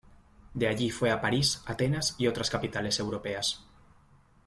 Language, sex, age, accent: Spanish, male, 19-29, España: Norte peninsular (Asturias, Castilla y León, Cantabria, País Vasco, Navarra, Aragón, La Rioja, Guadalajara, Cuenca)